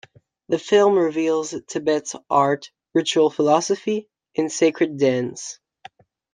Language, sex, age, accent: English, male, 19-29, England English